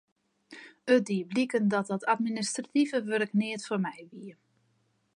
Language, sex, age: Western Frisian, female, 40-49